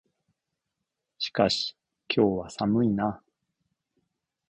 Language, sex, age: Japanese, male, 30-39